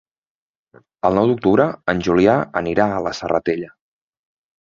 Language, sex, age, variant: Catalan, male, 19-29, Central